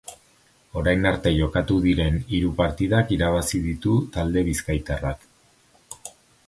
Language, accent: Basque, Erdialdekoa edo Nafarra (Gipuzkoa, Nafarroa)